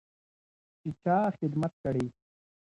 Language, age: Pashto, 19-29